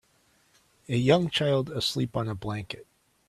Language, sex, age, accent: English, male, 40-49, United States English